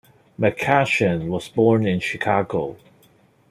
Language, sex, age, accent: English, male, 30-39, Hong Kong English